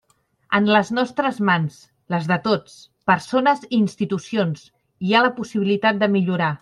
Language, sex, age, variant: Catalan, male, 30-39, Central